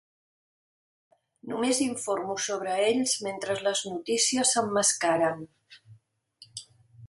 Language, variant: Catalan, Central